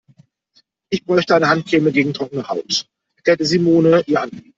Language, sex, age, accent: German, male, 30-39, Deutschland Deutsch